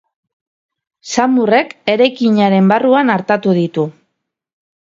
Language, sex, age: Basque, female, 30-39